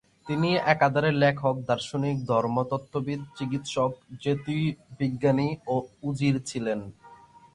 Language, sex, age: Bengali, male, 19-29